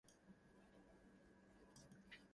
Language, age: English, 19-29